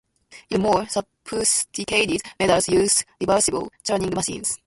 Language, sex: English, female